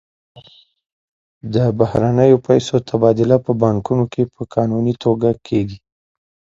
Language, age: Pashto, 19-29